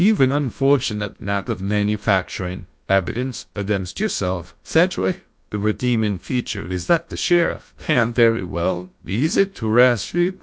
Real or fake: fake